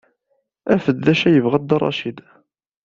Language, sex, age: Kabyle, male, 19-29